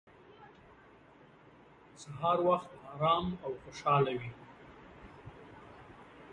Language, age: Pashto, 40-49